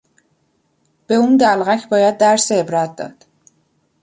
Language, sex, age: Persian, female, 19-29